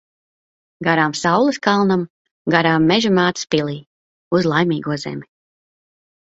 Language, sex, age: Latvian, female, 30-39